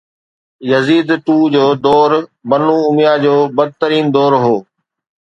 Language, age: Sindhi, 40-49